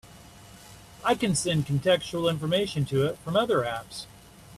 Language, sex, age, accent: English, male, 50-59, United States English